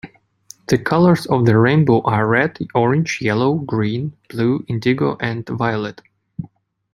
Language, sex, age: English, male, 30-39